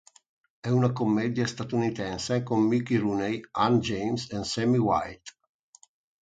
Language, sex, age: Italian, male, 40-49